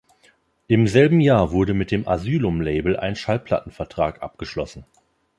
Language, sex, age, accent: German, male, 30-39, Deutschland Deutsch